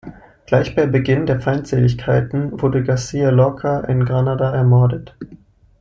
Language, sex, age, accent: German, male, 19-29, Deutschland Deutsch